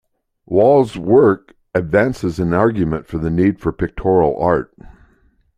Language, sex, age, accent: English, male, 60-69, United States English